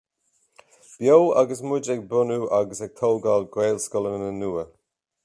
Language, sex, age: Irish, male, 40-49